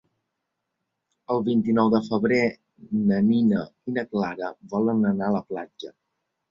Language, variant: Catalan, Balear